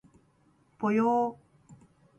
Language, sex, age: Japanese, female, 19-29